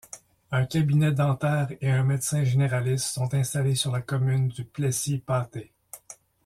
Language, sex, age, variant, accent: French, male, 40-49, Français d'Amérique du Nord, Français du Canada